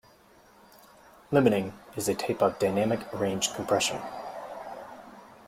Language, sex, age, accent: English, male, 19-29, United States English